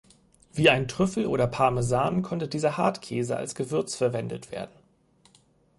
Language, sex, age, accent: German, male, 19-29, Deutschland Deutsch